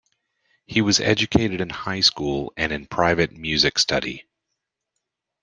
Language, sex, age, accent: English, male, 40-49, United States English